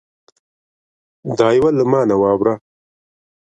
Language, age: Pashto, 19-29